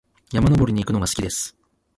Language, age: Japanese, 40-49